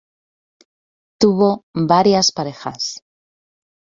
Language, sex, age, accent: Spanish, female, 30-39, España: Centro-Sur peninsular (Madrid, Toledo, Castilla-La Mancha)